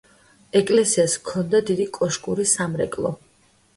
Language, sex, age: Georgian, female, 19-29